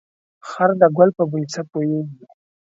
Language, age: Pashto, 19-29